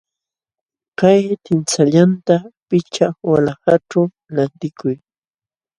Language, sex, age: Jauja Wanca Quechua, female, 70-79